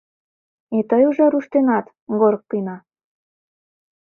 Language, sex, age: Mari, female, 19-29